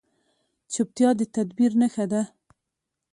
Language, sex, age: Pashto, female, 19-29